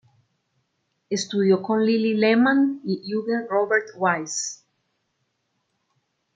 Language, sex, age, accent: Spanish, female, 50-59, Andino-Pacífico: Colombia, Perú, Ecuador, oeste de Bolivia y Venezuela andina